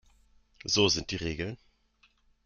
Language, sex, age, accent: German, male, 19-29, Deutschland Deutsch